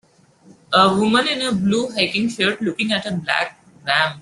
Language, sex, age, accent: English, female, 30-39, India and South Asia (India, Pakistan, Sri Lanka)